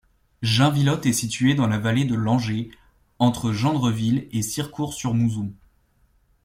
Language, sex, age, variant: French, male, 19-29, Français de métropole